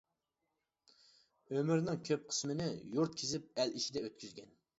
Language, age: Uyghur, 19-29